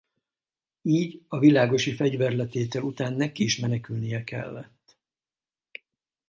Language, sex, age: Hungarian, male, 50-59